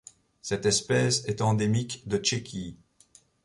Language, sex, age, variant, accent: French, male, 50-59, Français d'Europe, Français de Belgique